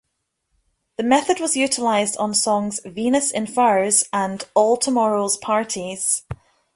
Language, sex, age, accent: English, female, 19-29, Scottish English